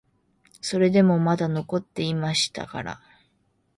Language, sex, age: Japanese, female, 19-29